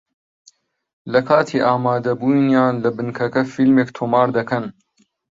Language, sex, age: Central Kurdish, male, 30-39